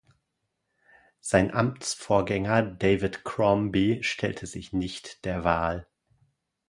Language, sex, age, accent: German, male, 40-49, Deutschland Deutsch